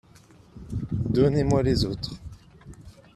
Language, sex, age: French, male, 30-39